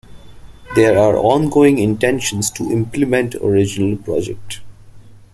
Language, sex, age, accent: English, male, 19-29, India and South Asia (India, Pakistan, Sri Lanka)